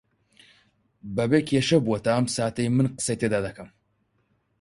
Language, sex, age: Central Kurdish, male, 19-29